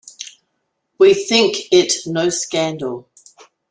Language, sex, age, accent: English, female, 50-59, Australian English